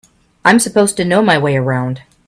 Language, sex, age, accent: English, female, 50-59, United States English